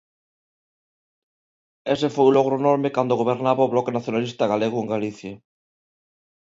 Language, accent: Galician, Neofalante